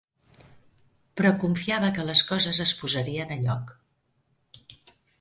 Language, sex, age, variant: Catalan, female, 60-69, Central